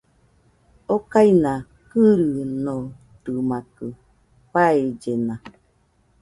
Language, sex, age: Nüpode Huitoto, female, 40-49